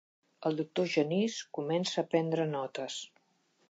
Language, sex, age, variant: Catalan, female, 60-69, Central